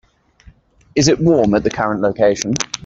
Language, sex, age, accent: English, male, 30-39, New Zealand English